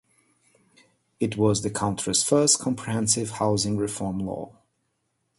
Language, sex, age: English, male, 30-39